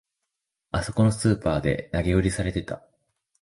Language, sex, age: Japanese, male, under 19